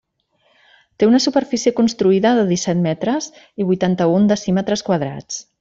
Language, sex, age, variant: Catalan, female, 40-49, Central